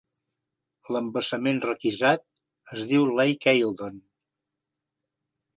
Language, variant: Catalan, Central